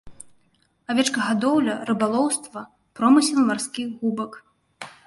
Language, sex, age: Belarusian, female, 30-39